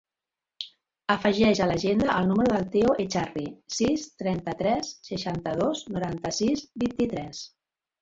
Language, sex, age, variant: Catalan, female, 60-69, Central